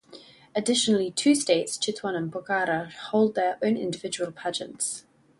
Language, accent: English, England English